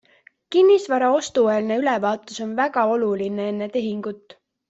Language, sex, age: Estonian, female, 19-29